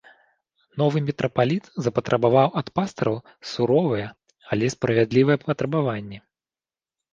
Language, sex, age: Belarusian, male, 30-39